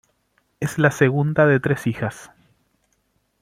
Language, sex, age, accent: Spanish, male, 19-29, Chileno: Chile, Cuyo